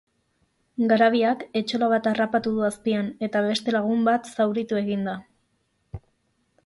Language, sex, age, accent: Basque, female, 19-29, Mendebalekoa (Araba, Bizkaia, Gipuzkoako mendebaleko herri batzuk)